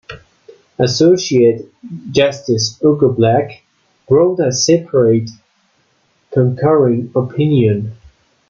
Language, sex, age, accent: English, male, 19-29, United States English